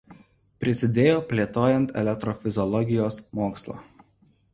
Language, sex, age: Lithuanian, male, 19-29